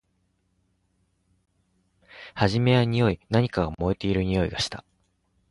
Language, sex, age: Japanese, male, 40-49